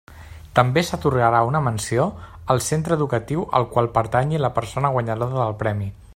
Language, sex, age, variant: Catalan, male, 19-29, Central